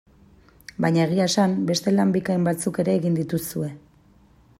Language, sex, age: Basque, female, 30-39